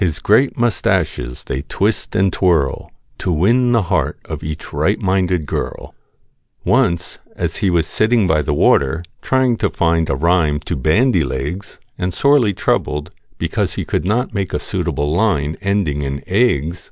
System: none